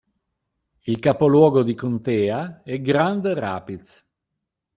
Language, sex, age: Italian, male, 50-59